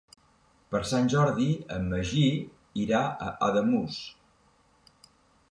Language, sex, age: Catalan, male, 60-69